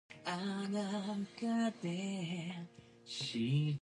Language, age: English, under 19